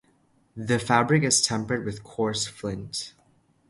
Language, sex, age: English, male, under 19